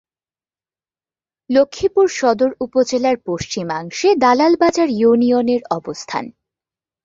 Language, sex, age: Bengali, female, under 19